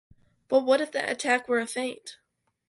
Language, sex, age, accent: English, female, under 19, United States English